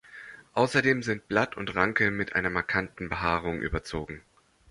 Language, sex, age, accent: German, male, 40-49, Deutschland Deutsch